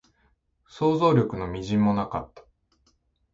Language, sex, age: Japanese, male, 50-59